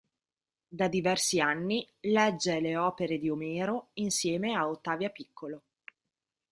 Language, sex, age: Italian, female, 30-39